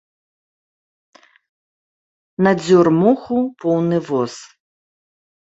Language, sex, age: Belarusian, female, 40-49